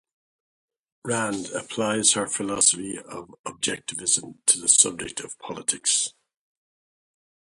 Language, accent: English, Irish English